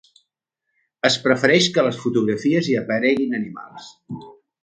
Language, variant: Catalan, Central